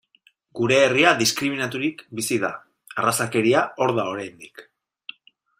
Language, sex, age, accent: Basque, male, 30-39, Mendebalekoa (Araba, Bizkaia, Gipuzkoako mendebaleko herri batzuk)